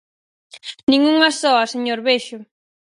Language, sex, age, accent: Galician, female, 19-29, Central (gheada)